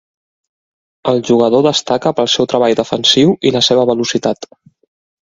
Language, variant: Catalan, Central